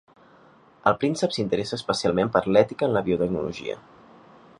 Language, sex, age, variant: Catalan, male, 19-29, Central